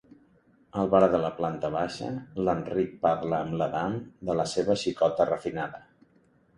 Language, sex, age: Catalan, male, 50-59